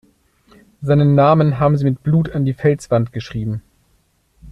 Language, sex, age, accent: German, male, 30-39, Deutschland Deutsch